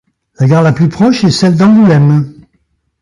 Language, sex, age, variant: French, male, 70-79, Français de métropole